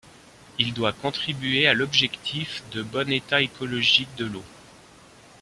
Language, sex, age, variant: French, male, 50-59, Français de métropole